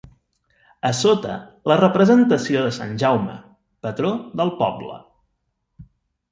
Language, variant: Catalan, Central